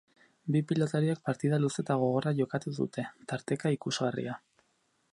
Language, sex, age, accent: Basque, male, 19-29, Erdialdekoa edo Nafarra (Gipuzkoa, Nafarroa)